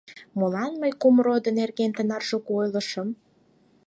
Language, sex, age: Mari, female, 19-29